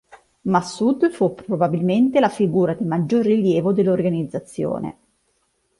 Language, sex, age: Italian, female, 30-39